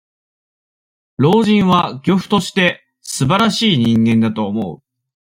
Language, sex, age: Japanese, male, 30-39